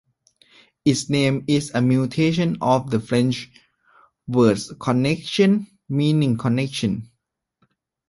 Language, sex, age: English, male, 19-29